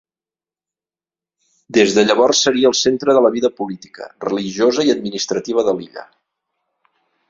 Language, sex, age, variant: Catalan, male, 40-49, Central